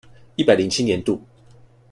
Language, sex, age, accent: Chinese, male, 19-29, 出生地：臺北市